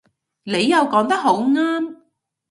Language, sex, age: Cantonese, female, 40-49